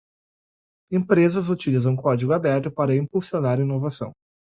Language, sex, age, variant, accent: Portuguese, male, 19-29, Portuguese (Brasil), Gaucho